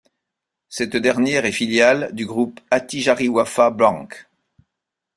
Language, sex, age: French, male, 60-69